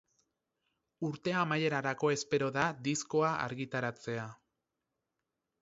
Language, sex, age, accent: Basque, male, 30-39, Mendebalekoa (Araba, Bizkaia, Gipuzkoako mendebaleko herri batzuk)